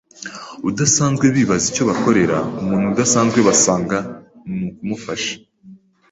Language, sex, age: Kinyarwanda, female, 19-29